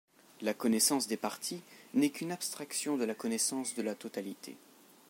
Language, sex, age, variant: French, male, under 19, Français de métropole